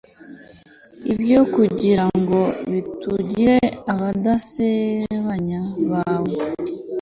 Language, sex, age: Kinyarwanda, female, 19-29